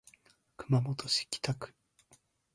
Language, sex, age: Japanese, male, 19-29